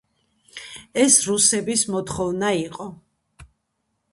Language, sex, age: Georgian, female, 50-59